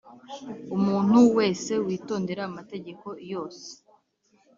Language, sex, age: Kinyarwanda, female, under 19